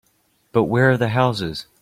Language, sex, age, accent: English, male, under 19, United States English